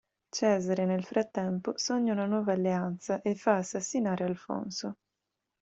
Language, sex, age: Italian, female, 19-29